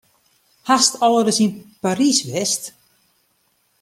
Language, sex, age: Western Frisian, female, 50-59